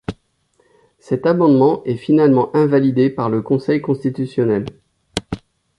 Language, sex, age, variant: French, male, 40-49, Français de métropole